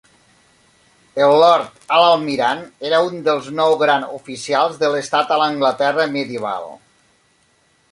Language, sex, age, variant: Catalan, male, 40-49, Nord-Occidental